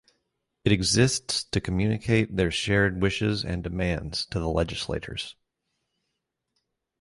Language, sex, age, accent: English, male, 30-39, United States English